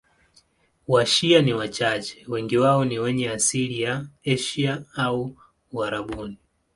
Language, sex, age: Swahili, male, 19-29